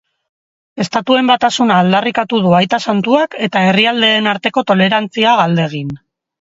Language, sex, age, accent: Basque, female, 40-49, Erdialdekoa edo Nafarra (Gipuzkoa, Nafarroa)